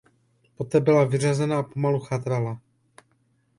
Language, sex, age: Czech, male, 30-39